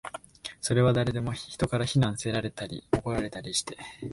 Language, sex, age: Japanese, male, 19-29